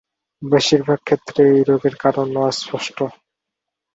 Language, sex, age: Bengali, male, 19-29